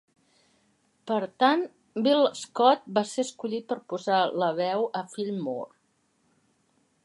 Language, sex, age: Catalan, female, 60-69